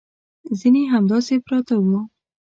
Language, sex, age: Pashto, female, under 19